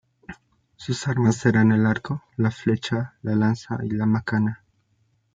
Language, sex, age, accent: Spanish, male, 19-29, Andino-Pacífico: Colombia, Perú, Ecuador, oeste de Bolivia y Venezuela andina